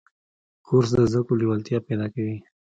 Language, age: Pashto, 19-29